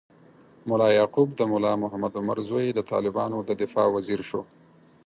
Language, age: Pashto, 19-29